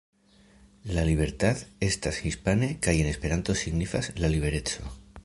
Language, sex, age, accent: Esperanto, male, 40-49, Internacia